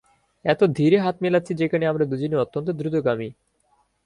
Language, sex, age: Bengali, male, 19-29